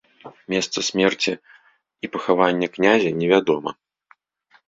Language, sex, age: Belarusian, male, 30-39